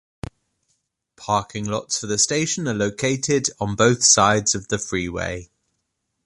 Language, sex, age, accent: English, male, 30-39, England English